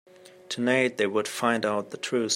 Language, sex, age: English, male, 19-29